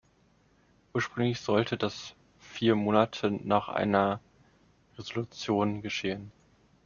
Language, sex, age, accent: German, male, 19-29, Deutschland Deutsch